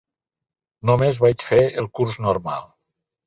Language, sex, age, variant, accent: Catalan, male, 70-79, Nord-Occidental, Lleidatà